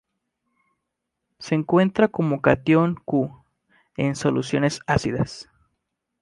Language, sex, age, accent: Spanish, male, 19-29, México